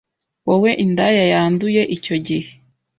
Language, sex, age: Kinyarwanda, female, 19-29